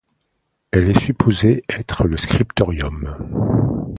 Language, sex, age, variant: French, male, 50-59, Français de métropole